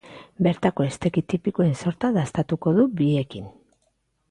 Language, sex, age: Basque, female, 40-49